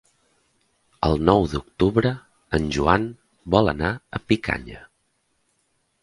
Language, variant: Catalan, Central